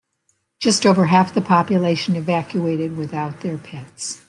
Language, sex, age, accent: English, female, 70-79, United States English